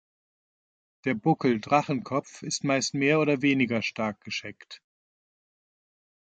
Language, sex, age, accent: German, male, 50-59, Deutschland Deutsch